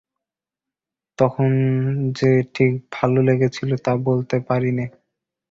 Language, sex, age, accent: Bengali, male, under 19, শুদ্ধ